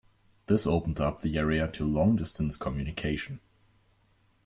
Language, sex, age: English, male, 19-29